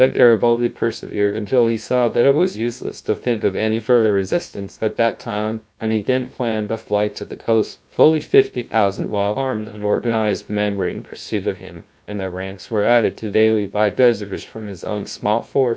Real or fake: fake